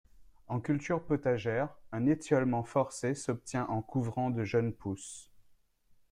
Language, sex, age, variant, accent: French, male, 40-49, Français des départements et régions d'outre-mer, Français de La Réunion